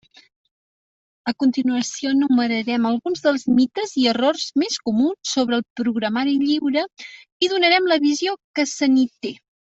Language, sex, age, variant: Catalan, female, 19-29, Central